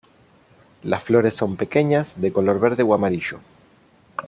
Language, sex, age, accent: Spanish, male, 30-39, Rioplatense: Argentina, Uruguay, este de Bolivia, Paraguay